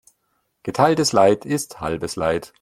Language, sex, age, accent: German, male, 40-49, Deutschland Deutsch